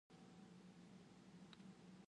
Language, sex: Indonesian, female